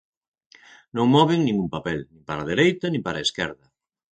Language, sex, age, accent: Galician, male, 60-69, Atlántico (seseo e gheada)